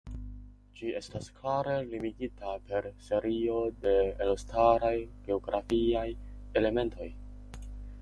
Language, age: Esperanto, under 19